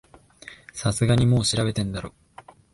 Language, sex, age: Japanese, male, 19-29